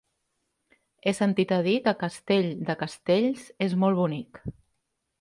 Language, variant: Catalan, Central